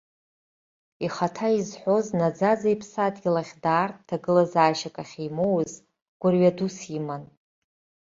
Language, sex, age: Abkhazian, female, 40-49